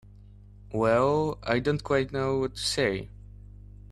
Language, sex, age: English, male, under 19